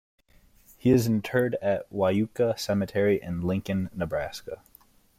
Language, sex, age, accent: English, male, 19-29, United States English